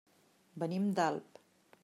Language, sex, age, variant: Catalan, female, 50-59, Central